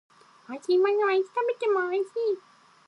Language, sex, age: Japanese, female, 19-29